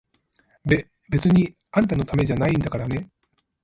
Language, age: Japanese, 50-59